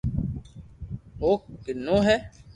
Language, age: Loarki, under 19